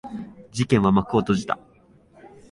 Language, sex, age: Japanese, male, 19-29